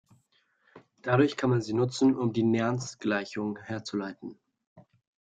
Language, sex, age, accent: German, male, 19-29, Deutschland Deutsch